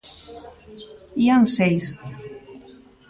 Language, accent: Galician, Normativo (estándar)